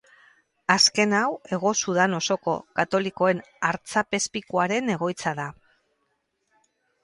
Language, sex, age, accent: Basque, female, 50-59, Erdialdekoa edo Nafarra (Gipuzkoa, Nafarroa)